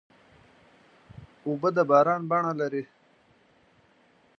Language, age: Pashto, 19-29